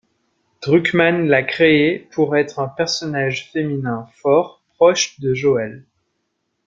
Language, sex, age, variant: French, male, 19-29, Français de métropole